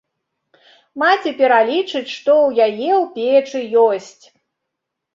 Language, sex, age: Belarusian, female, 60-69